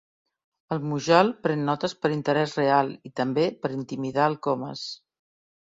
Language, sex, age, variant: Catalan, female, 50-59, Central